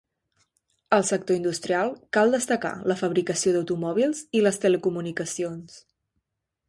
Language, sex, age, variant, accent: Catalan, female, 19-29, Central, septentrional